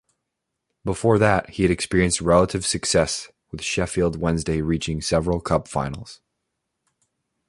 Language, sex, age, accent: English, male, 19-29, United States English